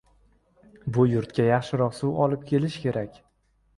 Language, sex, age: Uzbek, male, 19-29